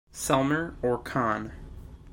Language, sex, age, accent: English, male, 19-29, United States English